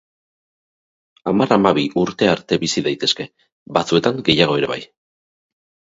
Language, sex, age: Basque, male, 30-39